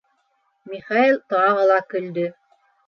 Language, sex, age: Bashkir, female, 40-49